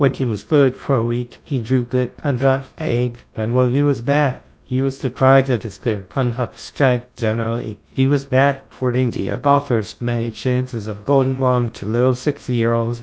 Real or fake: fake